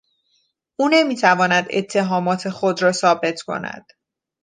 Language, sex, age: Persian, female, 30-39